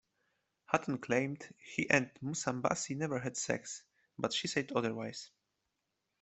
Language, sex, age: English, male, 19-29